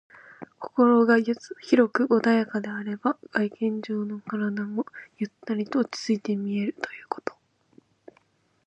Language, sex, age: Japanese, female, 19-29